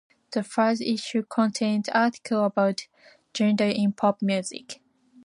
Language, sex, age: English, female, 19-29